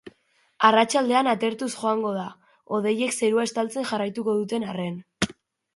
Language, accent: Basque, Mendebalekoa (Araba, Bizkaia, Gipuzkoako mendebaleko herri batzuk)